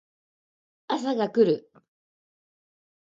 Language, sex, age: Japanese, female, 50-59